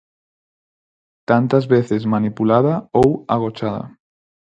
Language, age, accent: Galician, 19-29, Neofalante